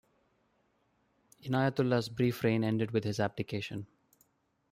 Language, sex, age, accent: English, male, 30-39, India and South Asia (India, Pakistan, Sri Lanka)